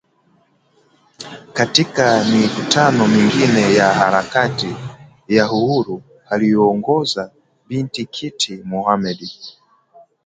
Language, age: Swahili, 19-29